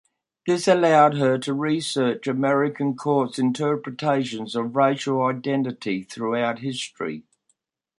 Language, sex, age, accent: English, male, 70-79, Australian English